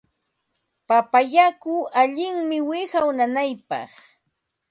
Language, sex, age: Ambo-Pasco Quechua, female, 50-59